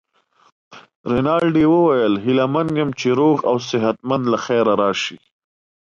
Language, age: Pashto, 19-29